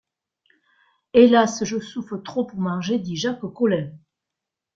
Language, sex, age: French, female, 60-69